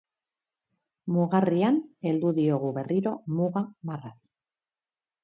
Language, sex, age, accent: Basque, female, 50-59, Mendebalekoa (Araba, Bizkaia, Gipuzkoako mendebaleko herri batzuk)